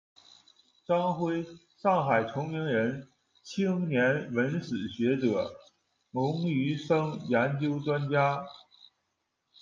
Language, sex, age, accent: Chinese, male, 19-29, 出生地：辽宁省